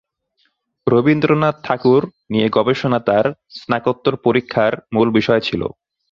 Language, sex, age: Bengali, male, 19-29